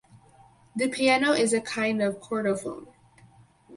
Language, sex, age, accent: English, female, under 19, United States English